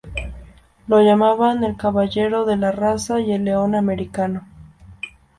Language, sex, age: Spanish, female, under 19